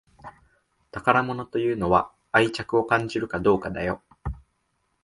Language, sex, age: Japanese, male, 19-29